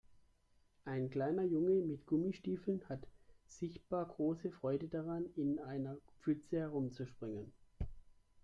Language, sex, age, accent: German, male, 30-39, Deutschland Deutsch